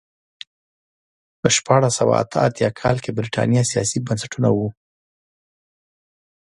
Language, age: Pashto, 30-39